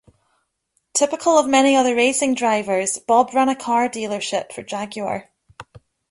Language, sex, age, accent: English, female, 19-29, Scottish English